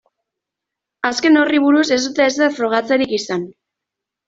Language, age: Basque, 19-29